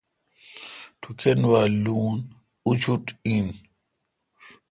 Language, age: Kalkoti, 50-59